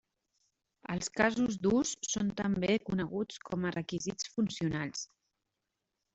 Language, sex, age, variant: Catalan, female, 30-39, Central